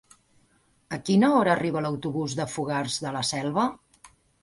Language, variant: Catalan, Central